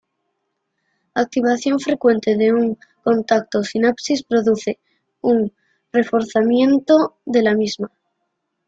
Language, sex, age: Spanish, female, 30-39